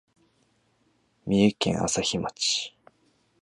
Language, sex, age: Japanese, male, 19-29